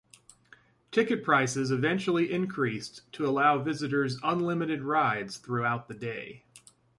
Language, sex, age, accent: English, male, 30-39, United States English